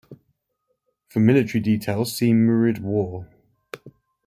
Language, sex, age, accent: English, male, 19-29, England English